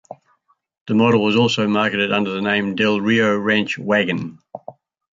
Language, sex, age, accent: English, male, 70-79, Australian English